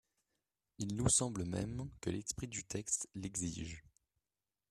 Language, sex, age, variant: French, male, under 19, Français de métropole